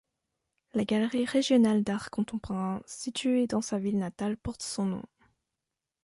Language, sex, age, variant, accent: French, female, 19-29, Français d'Europe, Français de Suisse